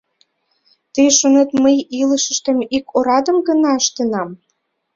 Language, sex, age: Mari, female, 19-29